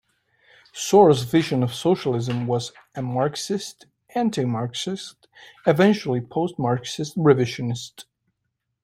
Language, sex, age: English, male, 30-39